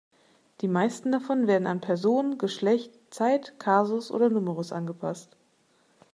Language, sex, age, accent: German, female, 30-39, Deutschland Deutsch